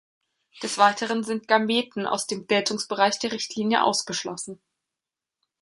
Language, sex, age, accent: German, female, 19-29, Deutschland Deutsch